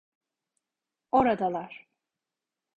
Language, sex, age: Turkish, female, 40-49